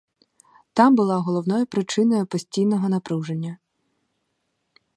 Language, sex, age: Ukrainian, female, 19-29